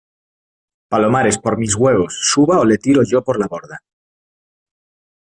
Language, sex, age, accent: Spanish, male, 30-39, España: Norte peninsular (Asturias, Castilla y León, Cantabria, País Vasco, Navarra, Aragón, La Rioja, Guadalajara, Cuenca)